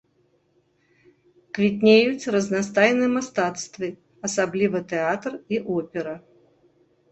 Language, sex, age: Belarusian, female, 50-59